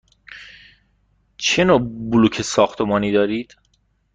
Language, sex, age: Persian, male, 19-29